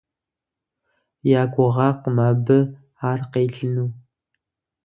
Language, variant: Kabardian, Адыгэбзэ (Къэбэрдей, Кирил, псоми зэдай)